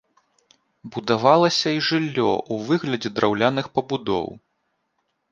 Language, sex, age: Belarusian, male, 30-39